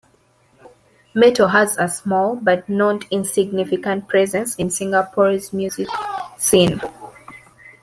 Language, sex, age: English, female, 19-29